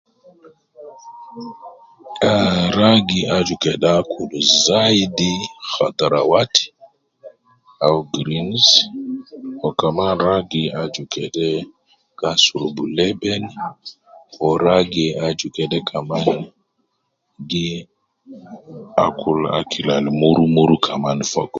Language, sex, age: Nubi, male, 30-39